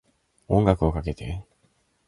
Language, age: Japanese, 19-29